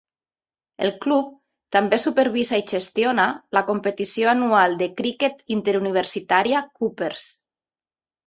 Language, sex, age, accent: Catalan, female, 40-49, valencià